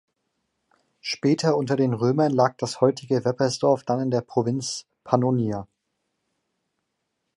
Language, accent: German, Deutschland Deutsch